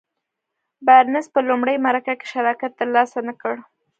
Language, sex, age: Pashto, female, 19-29